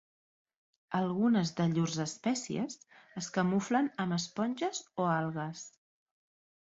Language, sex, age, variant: Catalan, female, 40-49, Central